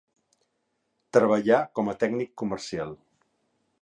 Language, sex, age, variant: Catalan, male, 50-59, Central